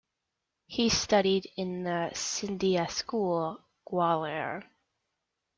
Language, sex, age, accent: English, female, under 19, United States English